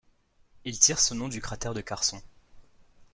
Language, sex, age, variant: French, male, 19-29, Français de métropole